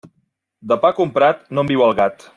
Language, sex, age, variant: Catalan, male, 30-39, Central